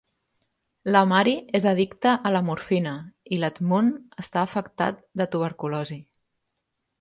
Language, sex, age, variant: Catalan, female, 40-49, Central